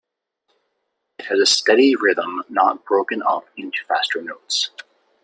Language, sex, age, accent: English, male, 19-29, United States English